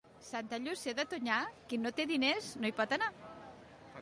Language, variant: Catalan, Central